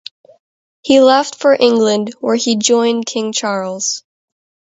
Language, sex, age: English, female, under 19